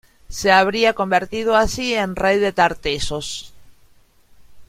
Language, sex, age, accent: Spanish, female, 50-59, Rioplatense: Argentina, Uruguay, este de Bolivia, Paraguay